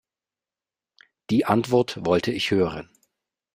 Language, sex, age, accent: German, male, 30-39, Deutschland Deutsch